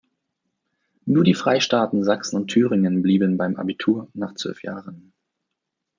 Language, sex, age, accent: German, male, 30-39, Deutschland Deutsch